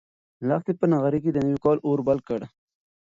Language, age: Pashto, 30-39